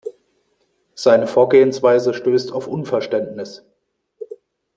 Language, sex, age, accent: German, male, 30-39, Deutschland Deutsch